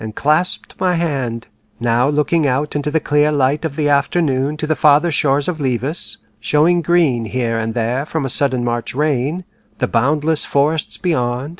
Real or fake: real